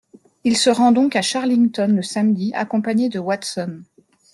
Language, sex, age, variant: French, female, 30-39, Français de métropole